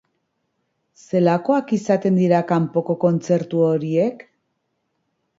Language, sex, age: Basque, female, 40-49